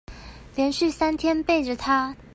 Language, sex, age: Chinese, female, 30-39